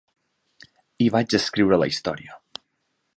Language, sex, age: Catalan, male, 19-29